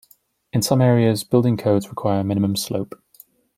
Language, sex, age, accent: English, male, 19-29, England English